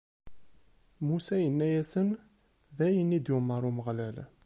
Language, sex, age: Kabyle, male, 30-39